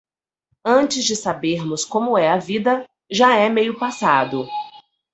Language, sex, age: Portuguese, female, 40-49